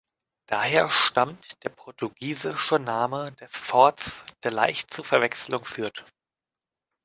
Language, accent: German, Deutschland Deutsch